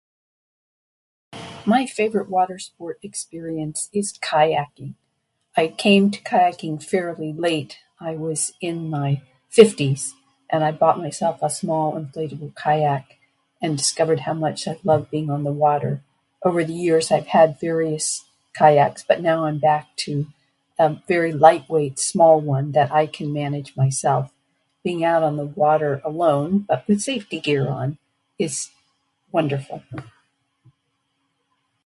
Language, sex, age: English, female, 60-69